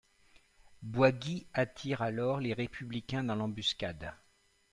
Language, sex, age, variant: French, male, 50-59, Français de métropole